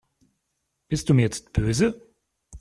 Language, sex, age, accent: German, male, 40-49, Deutschland Deutsch